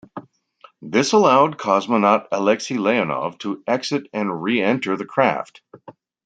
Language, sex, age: English, male, 60-69